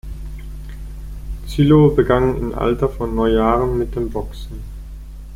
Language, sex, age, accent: German, male, 19-29, Deutschland Deutsch; Schweizerdeutsch